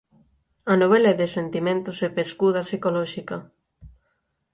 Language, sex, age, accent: Galician, female, 19-29, Central (gheada); Normativo (estándar)